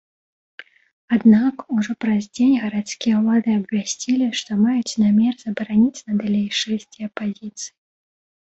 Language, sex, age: Belarusian, female, 19-29